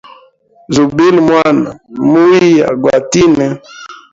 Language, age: Hemba, 30-39